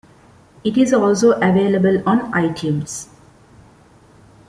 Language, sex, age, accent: English, female, 19-29, India and South Asia (India, Pakistan, Sri Lanka)